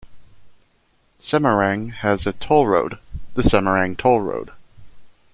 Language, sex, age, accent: English, male, 19-29, United States English